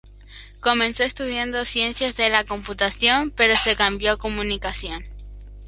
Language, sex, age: Spanish, male, under 19